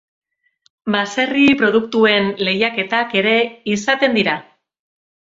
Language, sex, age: Basque, female, 40-49